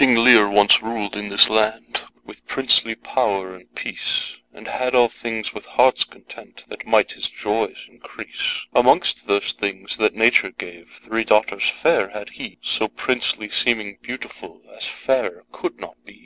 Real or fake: real